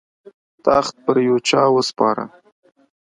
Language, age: Pashto, 30-39